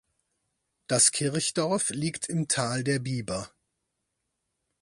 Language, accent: German, Deutschland Deutsch